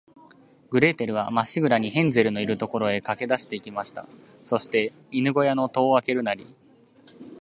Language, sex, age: Japanese, male, 19-29